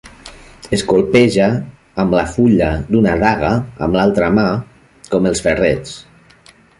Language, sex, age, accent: Catalan, male, 50-59, valencià